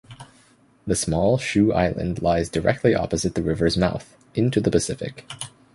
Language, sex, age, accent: English, male, 19-29, Canadian English